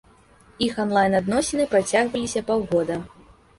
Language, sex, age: Belarusian, female, under 19